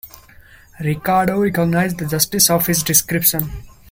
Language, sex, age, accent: English, male, 19-29, India and South Asia (India, Pakistan, Sri Lanka)